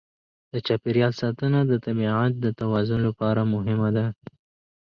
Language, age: Pashto, 19-29